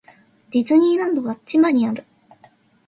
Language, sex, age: Japanese, female, 19-29